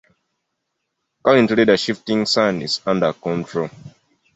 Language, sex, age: English, male, 19-29